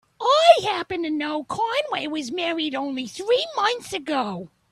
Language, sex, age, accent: English, male, 30-39, United States English